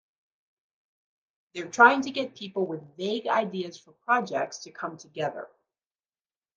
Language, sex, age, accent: English, female, 50-59, United States English